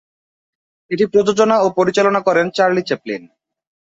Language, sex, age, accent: Bengali, male, 19-29, Native